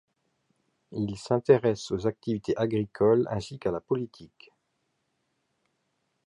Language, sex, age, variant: French, male, 50-59, Français de métropole